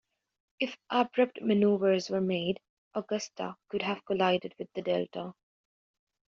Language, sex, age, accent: English, female, under 19, United States English